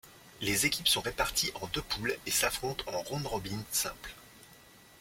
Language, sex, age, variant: French, male, 30-39, Français de métropole